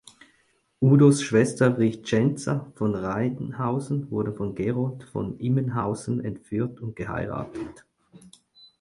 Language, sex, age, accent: German, male, 30-39, Schweizerdeutsch